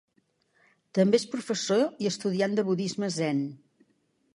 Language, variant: Catalan, Central